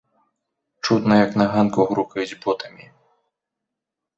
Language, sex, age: Belarusian, male, 30-39